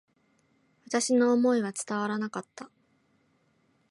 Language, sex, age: Japanese, female, 19-29